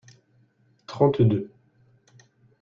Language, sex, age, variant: French, male, 50-59, Français de métropole